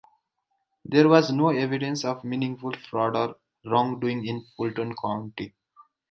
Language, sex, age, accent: English, male, 19-29, United States English